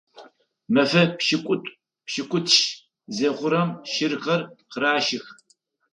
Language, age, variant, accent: Adyghe, 60-69, Адыгабзэ (Кирил, пстэумэ зэдыряе), Кıэмгуй (Çemguy)